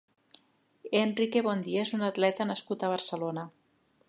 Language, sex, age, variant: Catalan, female, 50-59, Central